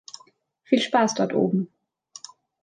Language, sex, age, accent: German, female, 19-29, Deutschland Deutsch